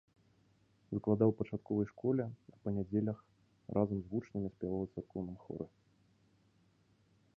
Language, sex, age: Belarusian, male, 19-29